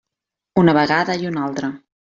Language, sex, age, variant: Catalan, female, 30-39, Central